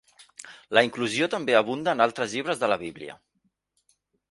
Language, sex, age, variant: Catalan, male, 40-49, Central